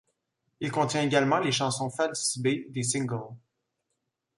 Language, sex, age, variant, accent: French, male, 19-29, Français d'Amérique du Nord, Français du Canada